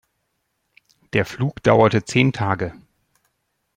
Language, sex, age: German, male, 40-49